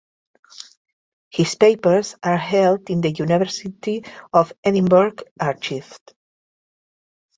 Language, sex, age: English, female, 50-59